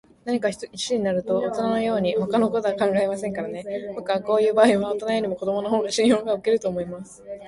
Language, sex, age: Japanese, female, 19-29